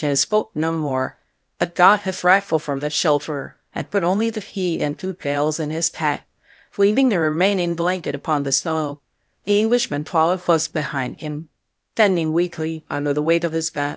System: TTS, VITS